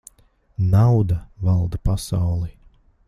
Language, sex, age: Latvian, male, 30-39